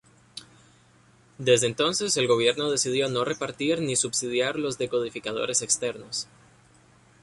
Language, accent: Spanish, América central